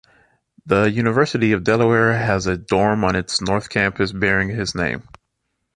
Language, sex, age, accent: English, male, 30-39, United States English